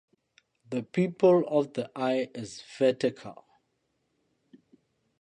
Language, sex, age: English, male, 30-39